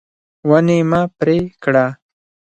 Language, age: Pashto, 19-29